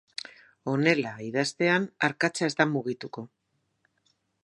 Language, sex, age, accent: Basque, female, 60-69, Mendebalekoa (Araba, Bizkaia, Gipuzkoako mendebaleko herri batzuk)